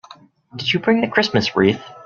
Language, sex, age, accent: English, male, under 19, Canadian English